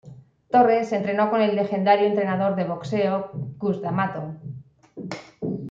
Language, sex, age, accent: Spanish, female, 40-49, España: Norte peninsular (Asturias, Castilla y León, Cantabria, País Vasco, Navarra, Aragón, La Rioja, Guadalajara, Cuenca)